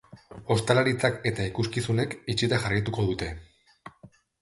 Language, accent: Basque, Mendebalekoa (Araba, Bizkaia, Gipuzkoako mendebaleko herri batzuk)